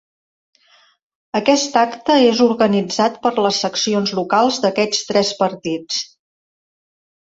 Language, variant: Catalan, Central